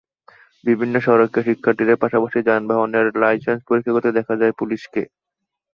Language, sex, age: Bengali, male, under 19